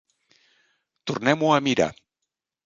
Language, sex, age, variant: Catalan, male, 60-69, Central